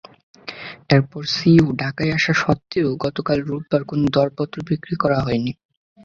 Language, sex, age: Bengali, male, 19-29